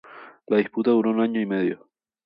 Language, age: Spanish, 19-29